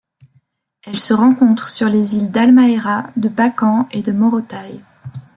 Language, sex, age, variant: French, female, 19-29, Français de métropole